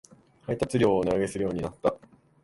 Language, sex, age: Japanese, male, 19-29